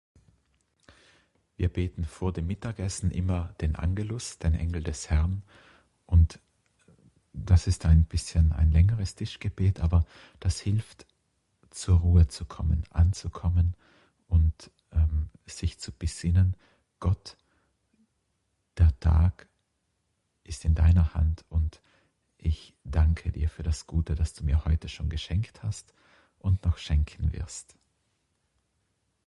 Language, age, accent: German, 40-49, Österreichisches Deutsch